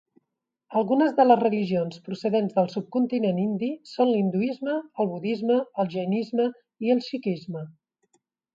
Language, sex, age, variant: Catalan, female, 40-49, Central